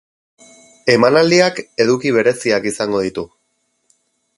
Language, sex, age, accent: Basque, male, 30-39, Erdialdekoa edo Nafarra (Gipuzkoa, Nafarroa)